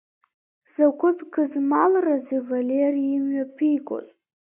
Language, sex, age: Abkhazian, female, under 19